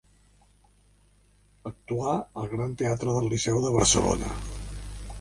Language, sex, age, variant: Catalan, male, 70-79, Central